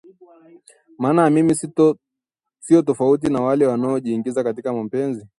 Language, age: Swahili, 19-29